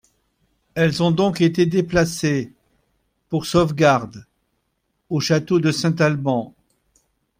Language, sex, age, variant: French, male, 60-69, Français de métropole